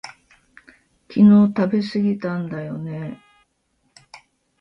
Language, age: Japanese, 30-39